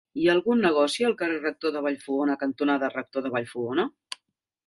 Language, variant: Catalan, Central